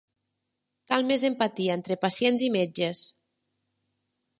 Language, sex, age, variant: Catalan, female, 30-39, Nord-Occidental